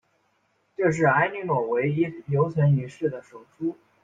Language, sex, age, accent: Chinese, male, 19-29, 出生地：湖南省